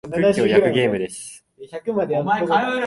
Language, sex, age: Japanese, male, under 19